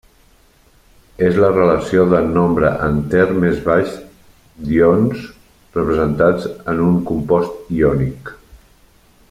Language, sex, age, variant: Catalan, male, 40-49, Central